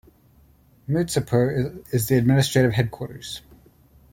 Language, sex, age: English, male, 19-29